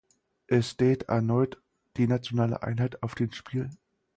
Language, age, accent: German, 19-29, Deutschland Deutsch